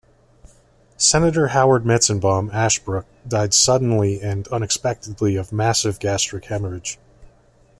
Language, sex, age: English, male, 30-39